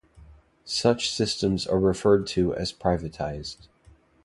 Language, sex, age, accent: English, male, 30-39, United States English